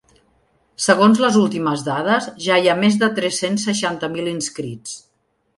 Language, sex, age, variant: Catalan, female, 50-59, Central